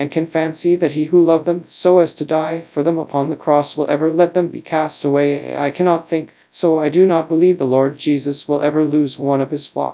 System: TTS, FastPitch